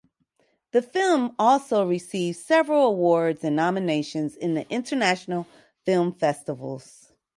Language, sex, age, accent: English, female, 40-49, United States English